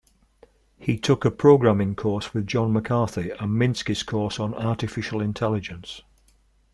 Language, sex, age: English, male, 60-69